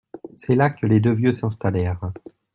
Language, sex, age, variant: French, male, 19-29, Français de métropole